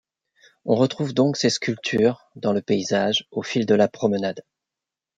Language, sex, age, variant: French, male, 50-59, Français de métropole